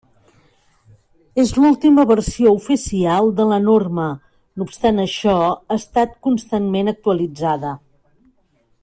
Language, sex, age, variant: Catalan, female, 50-59, Central